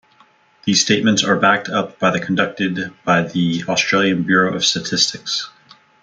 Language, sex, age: English, male, 40-49